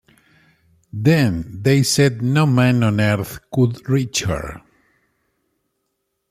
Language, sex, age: Spanish, male, 50-59